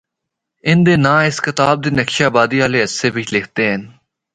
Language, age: Northern Hindko, 19-29